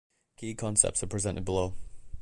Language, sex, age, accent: English, male, under 19, England English